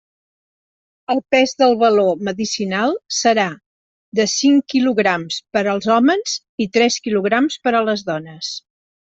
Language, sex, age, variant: Catalan, female, 60-69, Central